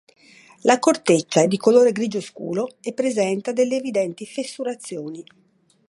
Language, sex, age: Italian, female, 60-69